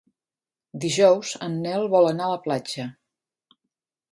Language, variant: Catalan, Central